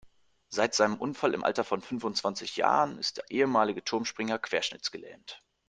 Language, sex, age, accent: German, male, 19-29, Deutschland Deutsch